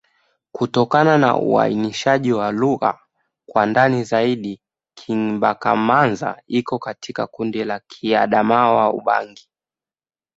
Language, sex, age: Swahili, male, 19-29